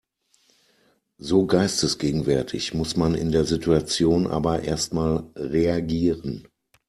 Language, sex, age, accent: German, male, 40-49, Deutschland Deutsch